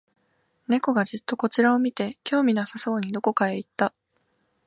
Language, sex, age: Japanese, female, 19-29